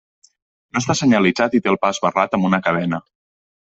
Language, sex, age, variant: Catalan, male, 30-39, Central